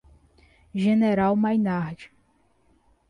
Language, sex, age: Portuguese, female, 19-29